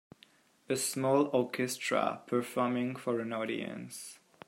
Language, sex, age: English, male, 19-29